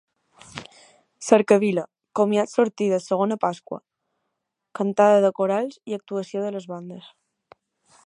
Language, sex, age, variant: Catalan, female, 19-29, Balear